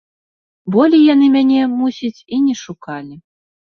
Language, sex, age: Belarusian, female, 19-29